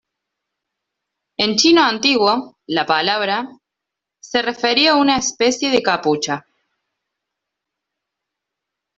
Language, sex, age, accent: Spanish, female, 19-29, Rioplatense: Argentina, Uruguay, este de Bolivia, Paraguay